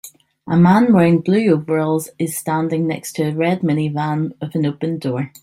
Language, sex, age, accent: English, female, 30-39, Irish English